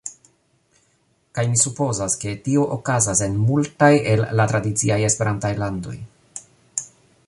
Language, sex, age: Esperanto, male, 40-49